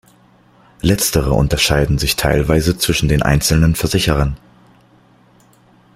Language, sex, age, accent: German, male, 30-39, Deutschland Deutsch